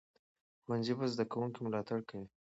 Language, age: Pashto, 19-29